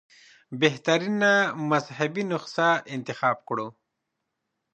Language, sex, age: Pashto, male, 30-39